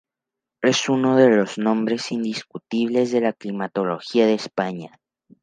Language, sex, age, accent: Spanish, male, under 19, México